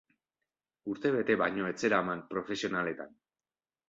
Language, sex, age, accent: Basque, male, 30-39, Mendebalekoa (Araba, Bizkaia, Gipuzkoako mendebaleko herri batzuk)